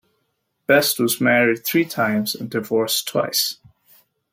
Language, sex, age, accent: English, male, 30-39, United States English